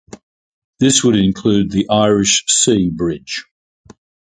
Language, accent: English, Australian English